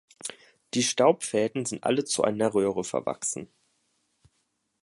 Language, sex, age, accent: German, male, 19-29, Deutschland Deutsch